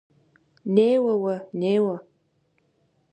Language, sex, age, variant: Kabardian, female, 19-29, Адыгэбзэ (Къэбэрдей, Кирил, псоми зэдай)